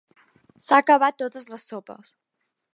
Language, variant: Catalan, Central